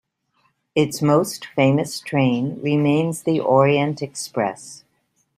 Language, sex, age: English, female, 60-69